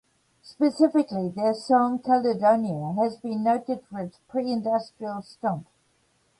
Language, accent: English, New Zealand English